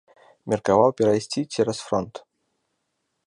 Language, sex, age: Belarusian, male, 30-39